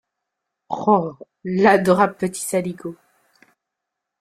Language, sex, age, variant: French, female, 30-39, Français de métropole